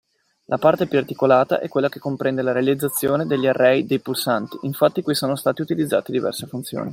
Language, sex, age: Italian, male, 30-39